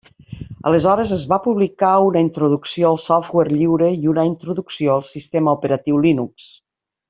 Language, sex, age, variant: Catalan, female, 50-59, Nord-Occidental